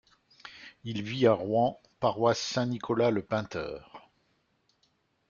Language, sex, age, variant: French, male, 60-69, Français de métropole